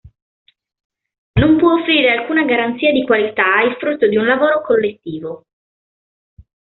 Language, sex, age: Italian, female, 19-29